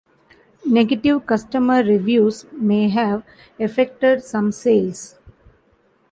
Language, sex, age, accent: English, female, 40-49, India and South Asia (India, Pakistan, Sri Lanka)